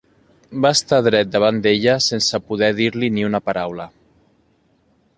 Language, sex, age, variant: Catalan, male, 40-49, Central